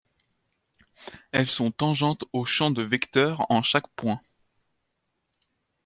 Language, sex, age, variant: French, male, 19-29, Français de métropole